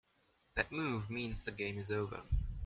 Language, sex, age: English, male, 19-29